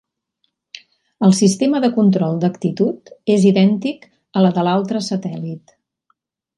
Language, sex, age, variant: Catalan, female, 50-59, Central